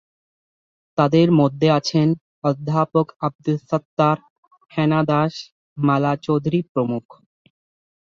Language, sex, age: Bengali, male, 19-29